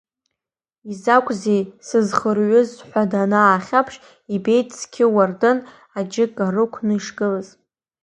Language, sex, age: Abkhazian, female, under 19